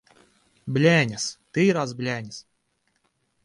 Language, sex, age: Latvian, male, 19-29